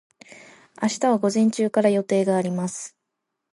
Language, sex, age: Japanese, female, 19-29